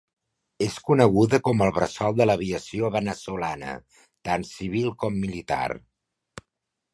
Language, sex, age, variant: Catalan, male, 40-49, Central